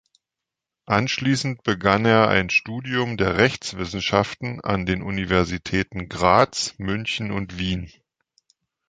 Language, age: German, 40-49